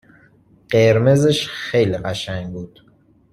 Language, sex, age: Persian, male, 19-29